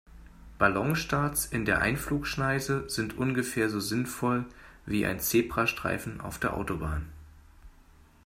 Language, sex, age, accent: German, male, 40-49, Deutschland Deutsch